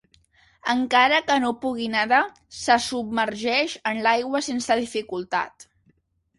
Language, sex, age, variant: Catalan, male, under 19, Central